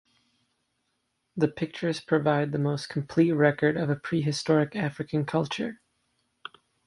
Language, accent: English, United States English